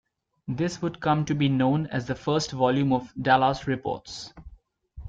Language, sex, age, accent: English, male, 19-29, India and South Asia (India, Pakistan, Sri Lanka)